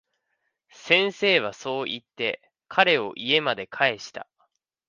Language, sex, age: Japanese, male, 19-29